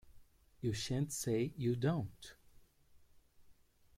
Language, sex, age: English, male, 30-39